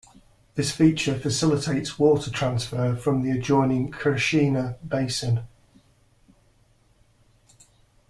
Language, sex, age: English, male, 40-49